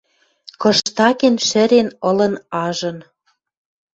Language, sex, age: Western Mari, female, 50-59